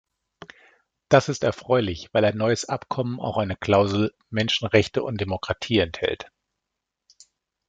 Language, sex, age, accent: German, male, 40-49, Deutschland Deutsch